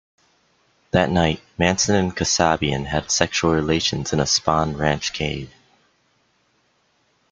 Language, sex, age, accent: English, male, 19-29, United States English